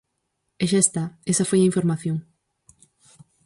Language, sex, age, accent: Galician, female, 19-29, Oriental (común en zona oriental)